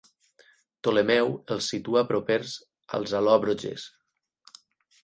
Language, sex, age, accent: Catalan, male, 30-39, valencià; valencià meridional